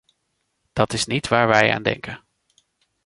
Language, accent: Dutch, Nederlands Nederlands